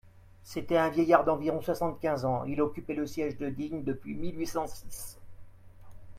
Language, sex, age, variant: French, male, 50-59, Français de métropole